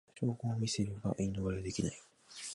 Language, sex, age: Japanese, male, 19-29